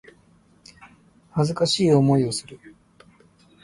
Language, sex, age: Japanese, male, 30-39